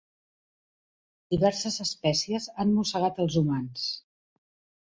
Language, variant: Catalan, Central